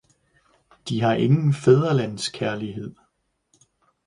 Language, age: Danish, 40-49